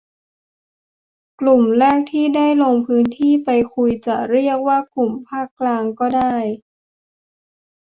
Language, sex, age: Thai, female, 19-29